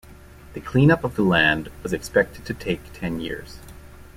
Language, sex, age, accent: English, male, 19-29, Canadian English